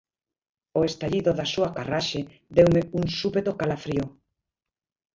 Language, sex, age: Galician, female, 60-69